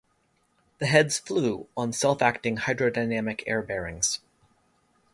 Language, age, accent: English, 50-59, United States English